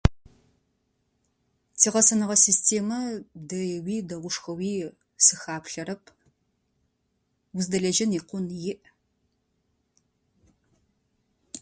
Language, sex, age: Adyghe, female, 30-39